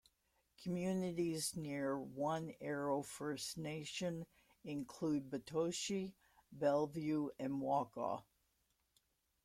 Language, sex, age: English, female, 70-79